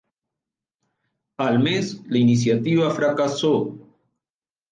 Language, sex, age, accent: Spanish, male, 50-59, Rioplatense: Argentina, Uruguay, este de Bolivia, Paraguay